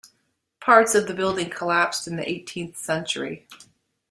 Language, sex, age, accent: English, female, 50-59, United States English